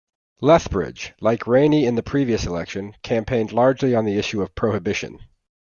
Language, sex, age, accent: English, male, 40-49, United States English